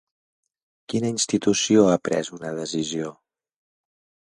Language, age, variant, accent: Catalan, 40-49, Central, central